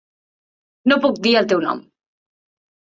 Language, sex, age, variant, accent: Catalan, female, 19-29, Central, Barceloní